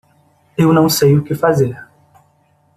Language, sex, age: Portuguese, male, 30-39